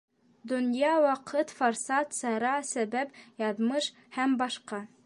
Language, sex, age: Bashkir, female, under 19